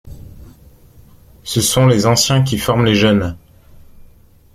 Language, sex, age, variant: French, male, 19-29, Français de métropole